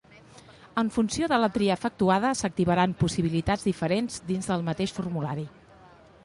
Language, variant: Catalan, Central